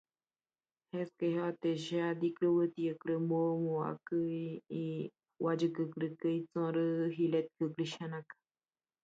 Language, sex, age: Spanish, female, 19-29